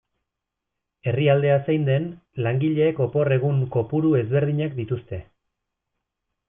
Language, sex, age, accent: Basque, male, 30-39, Erdialdekoa edo Nafarra (Gipuzkoa, Nafarroa)